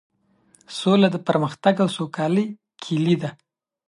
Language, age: Pashto, 19-29